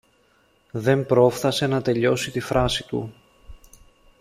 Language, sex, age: Greek, male, 40-49